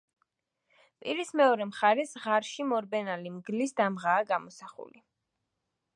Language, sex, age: Georgian, female, 19-29